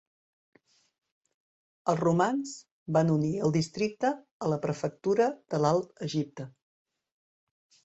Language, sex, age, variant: Catalan, female, 50-59, Central